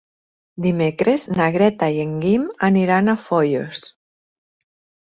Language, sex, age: Catalan, female, 40-49